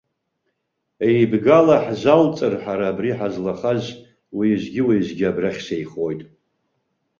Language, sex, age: Abkhazian, male, 50-59